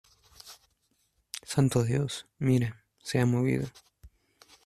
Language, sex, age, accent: Spanish, male, 19-29, Andino-Pacífico: Colombia, Perú, Ecuador, oeste de Bolivia y Venezuela andina